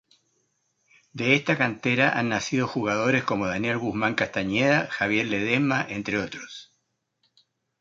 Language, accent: Spanish, Chileno: Chile, Cuyo